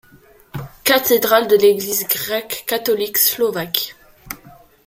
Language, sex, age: French, female, 19-29